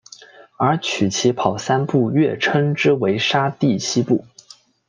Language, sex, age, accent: Chinese, male, 19-29, 出生地：广东省